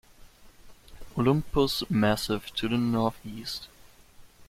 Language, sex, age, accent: English, male, under 19, England English